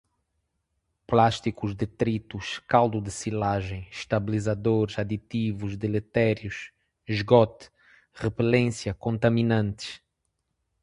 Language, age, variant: Portuguese, 40-49, Portuguese (Portugal)